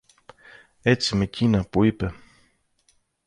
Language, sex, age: Greek, male, 30-39